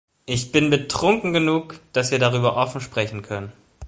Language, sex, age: German, male, 19-29